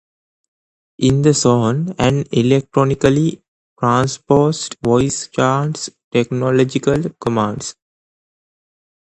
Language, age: English, 19-29